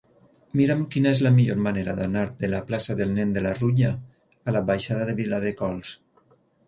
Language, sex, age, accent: Catalan, male, 50-59, valencià